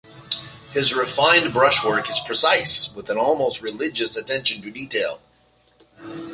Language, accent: English, United States English